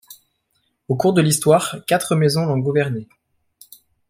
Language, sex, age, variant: French, male, 19-29, Français de métropole